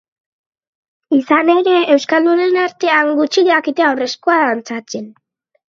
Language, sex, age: Basque, female, under 19